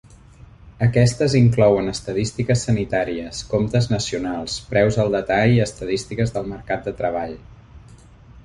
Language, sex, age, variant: Catalan, male, 40-49, Central